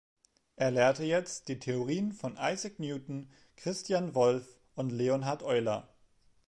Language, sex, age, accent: German, male, 19-29, Deutschland Deutsch